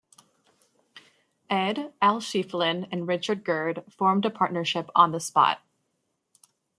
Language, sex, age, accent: English, female, 19-29, United States English